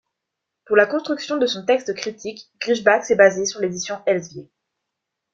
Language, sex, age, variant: French, female, under 19, Français de métropole